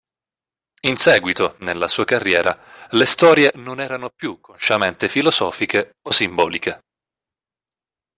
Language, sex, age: Italian, male, 19-29